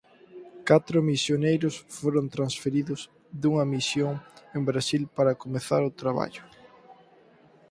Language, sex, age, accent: Galician, male, 19-29, Atlántico (seseo e gheada)